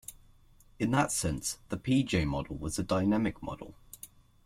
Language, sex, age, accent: English, male, under 19, Australian English